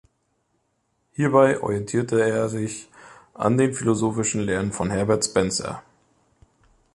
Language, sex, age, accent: German, male, 30-39, Deutschland Deutsch